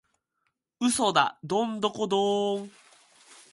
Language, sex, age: Japanese, male, 19-29